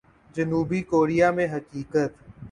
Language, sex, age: Urdu, male, 19-29